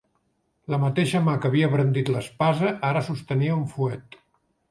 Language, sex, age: Catalan, male, 70-79